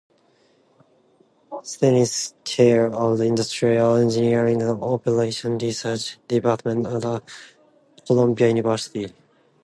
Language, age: English, 19-29